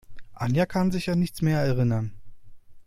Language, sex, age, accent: German, male, 30-39, Deutschland Deutsch